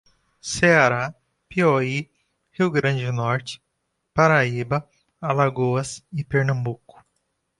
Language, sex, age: Portuguese, male, 19-29